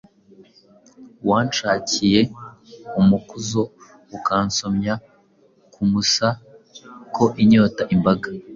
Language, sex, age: Kinyarwanda, male, 19-29